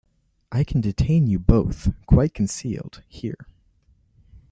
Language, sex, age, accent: English, male, under 19, Canadian English